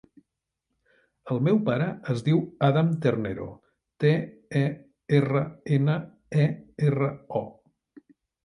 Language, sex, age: Catalan, male, 60-69